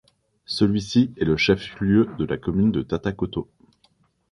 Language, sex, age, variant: French, male, 19-29, Français de métropole